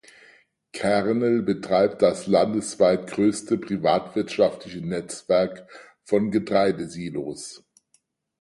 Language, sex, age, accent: German, male, 50-59, Deutschland Deutsch